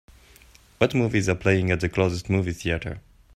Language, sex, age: English, male, 19-29